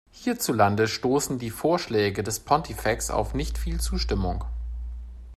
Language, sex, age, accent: German, male, 30-39, Deutschland Deutsch